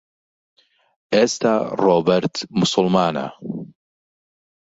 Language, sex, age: Central Kurdish, male, 40-49